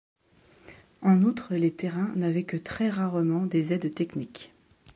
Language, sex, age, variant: French, female, 30-39, Français de métropole